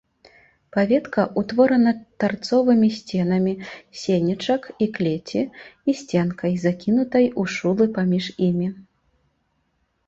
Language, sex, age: Belarusian, female, 19-29